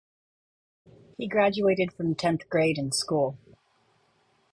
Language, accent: English, United States English